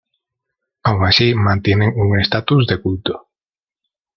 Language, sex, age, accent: Spanish, male, 30-39, España: Centro-Sur peninsular (Madrid, Toledo, Castilla-La Mancha)